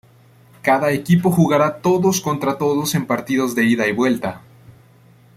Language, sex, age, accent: Spanish, male, 19-29, América central